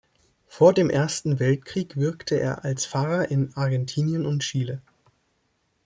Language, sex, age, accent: German, male, 19-29, Deutschland Deutsch